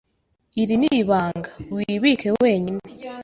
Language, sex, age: Kinyarwanda, female, 19-29